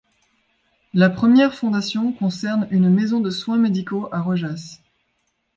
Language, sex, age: French, female, 30-39